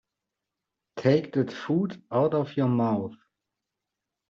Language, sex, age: English, male, 30-39